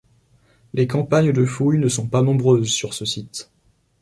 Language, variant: French, Français de métropole